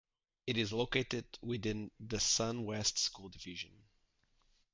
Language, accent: English, United States English